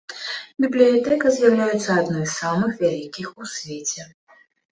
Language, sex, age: Belarusian, female, 19-29